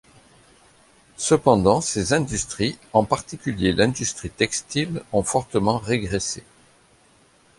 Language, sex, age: French, male, 50-59